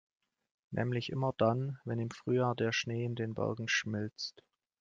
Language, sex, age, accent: German, male, 19-29, Deutschland Deutsch